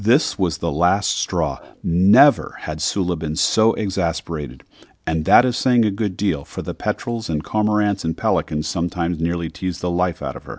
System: none